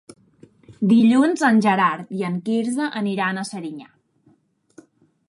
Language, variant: Catalan, Central